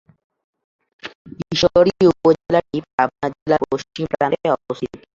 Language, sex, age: Bengali, male, 19-29